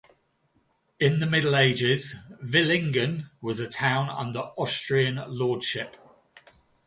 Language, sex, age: English, male, 40-49